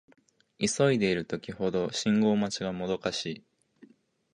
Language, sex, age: Japanese, male, 19-29